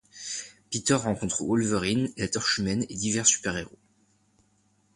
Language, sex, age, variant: French, male, 30-39, Français de métropole